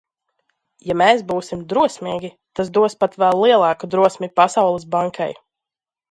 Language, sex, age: Latvian, female, 19-29